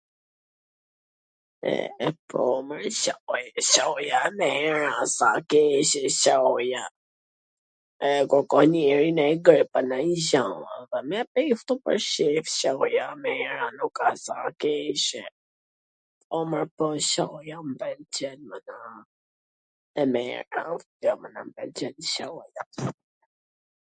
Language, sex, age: Gheg Albanian, female, 50-59